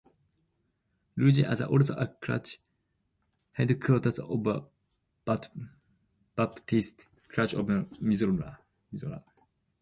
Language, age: English, 19-29